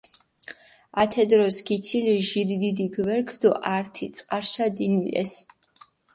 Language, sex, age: Mingrelian, female, 19-29